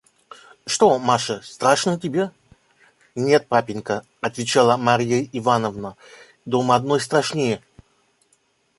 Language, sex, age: Russian, male, 19-29